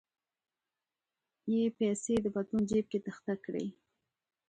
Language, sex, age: Pashto, female, 19-29